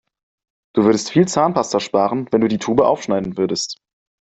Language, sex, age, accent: German, male, 19-29, Deutschland Deutsch